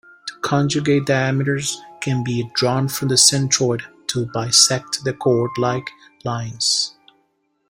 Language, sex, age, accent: English, male, 30-39, United States English